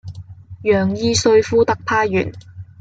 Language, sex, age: Cantonese, female, 19-29